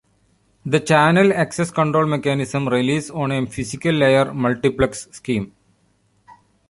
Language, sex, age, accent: English, male, 40-49, India and South Asia (India, Pakistan, Sri Lanka)